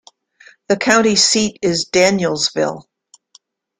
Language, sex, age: English, female, 70-79